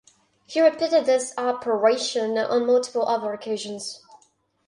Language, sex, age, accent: English, female, under 19, England English